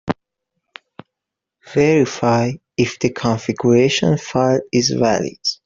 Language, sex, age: English, male, 19-29